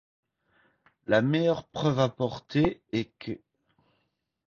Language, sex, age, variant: French, male, 30-39, Français de métropole